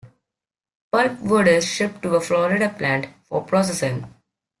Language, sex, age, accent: English, male, under 19, England English